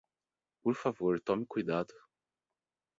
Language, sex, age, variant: Portuguese, male, 30-39, Portuguese (Brasil)